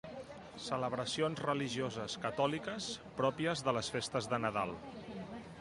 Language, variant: Catalan, Central